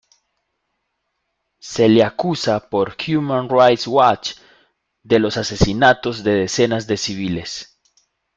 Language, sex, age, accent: Spanish, male, 30-39, Andino-Pacífico: Colombia, Perú, Ecuador, oeste de Bolivia y Venezuela andina